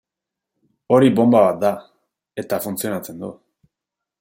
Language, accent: Basque, Mendebalekoa (Araba, Bizkaia, Gipuzkoako mendebaleko herri batzuk)